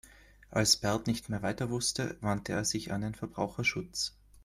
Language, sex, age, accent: German, male, 30-39, Österreichisches Deutsch